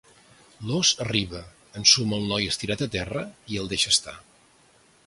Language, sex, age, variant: Catalan, male, 60-69, Central